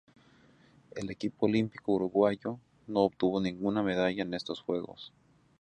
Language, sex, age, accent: Spanish, male, 30-39, México